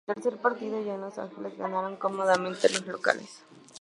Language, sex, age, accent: Spanish, female, under 19, México